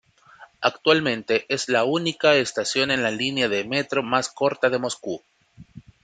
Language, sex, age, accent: Spanish, male, 19-29, América central